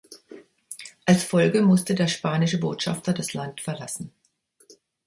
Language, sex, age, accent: German, female, 60-69, Deutschland Deutsch